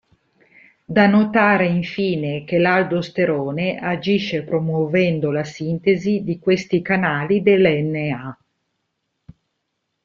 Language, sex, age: Italian, female, 40-49